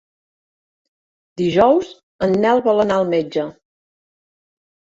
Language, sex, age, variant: Catalan, female, 30-39, Central